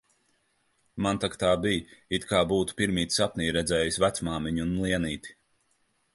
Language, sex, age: Latvian, male, 30-39